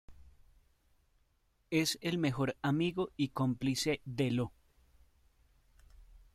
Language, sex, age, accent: Spanish, male, 19-29, Andino-Pacífico: Colombia, Perú, Ecuador, oeste de Bolivia y Venezuela andina